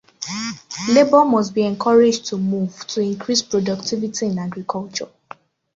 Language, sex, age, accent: English, female, under 19, Southern African (South Africa, Zimbabwe, Namibia)